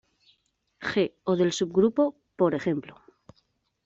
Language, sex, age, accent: Spanish, female, 30-39, España: Norte peninsular (Asturias, Castilla y León, Cantabria, País Vasco, Navarra, Aragón, La Rioja, Guadalajara, Cuenca)